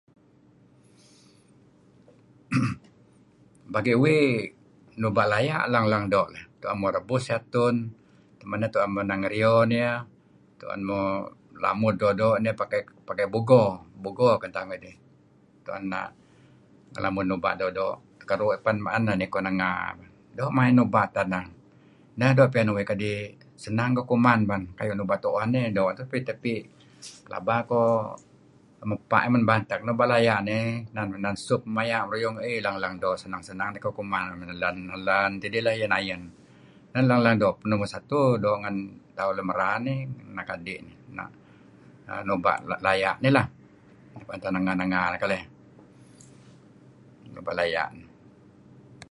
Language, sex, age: Kelabit, male, 70-79